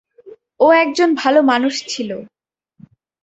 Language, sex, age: Bengali, female, under 19